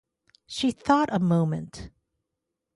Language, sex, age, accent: English, female, 50-59, United States English